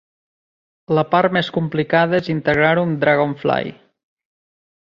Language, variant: Catalan, Central